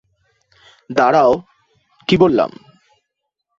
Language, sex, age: Bengali, male, 19-29